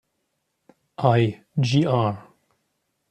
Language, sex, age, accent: German, male, 19-29, Deutschland Deutsch